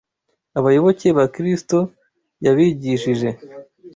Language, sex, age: Kinyarwanda, male, 19-29